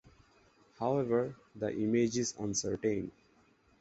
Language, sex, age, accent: English, male, 19-29, United States English